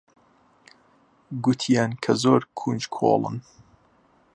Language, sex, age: Central Kurdish, male, 19-29